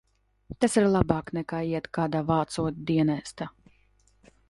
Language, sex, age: Latvian, female, 19-29